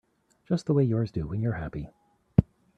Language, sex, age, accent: English, male, 40-49, United States English